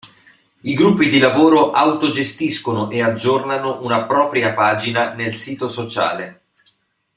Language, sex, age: Italian, male, 30-39